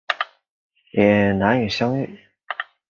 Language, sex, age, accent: Chinese, male, 19-29, 出生地：湖北省